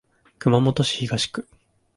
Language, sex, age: Japanese, male, 19-29